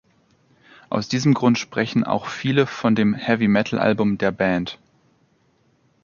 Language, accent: German, Deutschland Deutsch